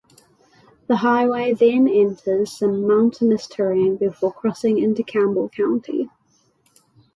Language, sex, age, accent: English, female, under 19, England English; Southern African (South Africa, Zimbabwe, Namibia)